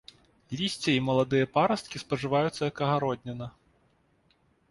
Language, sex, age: Belarusian, male, 30-39